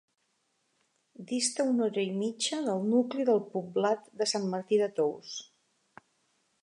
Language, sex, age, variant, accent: Catalan, female, 50-59, Central, gironí